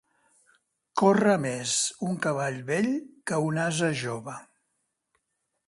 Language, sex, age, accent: Catalan, male, 60-69, Barceloní